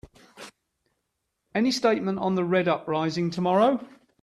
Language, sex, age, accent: English, male, 60-69, England English